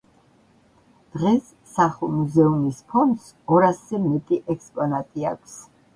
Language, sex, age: Georgian, female, 70-79